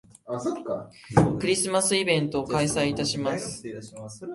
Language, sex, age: Japanese, male, 19-29